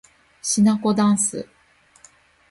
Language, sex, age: Japanese, female, 19-29